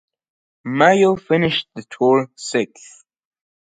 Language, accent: English, Australian English